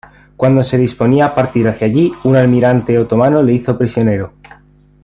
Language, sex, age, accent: Spanish, male, under 19, España: Sur peninsular (Andalucia, Extremadura, Murcia)